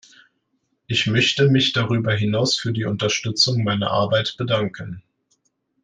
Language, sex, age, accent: German, male, 19-29, Deutschland Deutsch